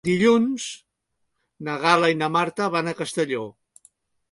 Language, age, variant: Catalan, 60-69, Central